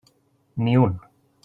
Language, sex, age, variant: Catalan, male, 30-39, Central